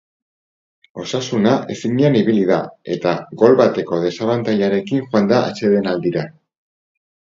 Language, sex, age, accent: Basque, male, 40-49, Erdialdekoa edo Nafarra (Gipuzkoa, Nafarroa)